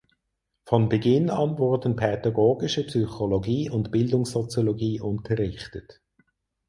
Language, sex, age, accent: German, male, 40-49, Schweizerdeutsch